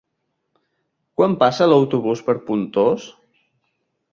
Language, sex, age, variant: Catalan, male, 19-29, Central